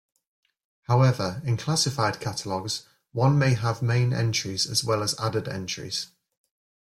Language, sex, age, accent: English, male, 30-39, England English